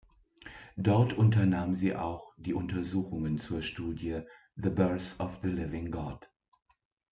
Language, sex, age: German, female, 50-59